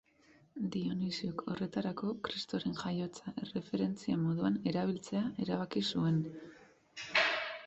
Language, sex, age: Basque, female, 30-39